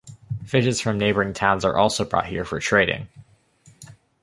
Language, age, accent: English, 19-29, United States English